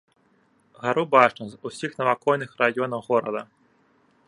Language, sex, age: Belarusian, male, 30-39